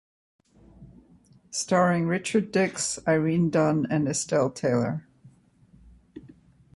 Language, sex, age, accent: English, female, 70-79, United States English